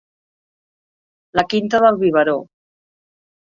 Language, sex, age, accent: Catalan, female, 50-59, Català central